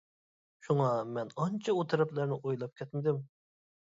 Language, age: Uyghur, 19-29